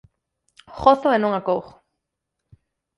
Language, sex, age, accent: Galician, female, 19-29, Atlántico (seseo e gheada)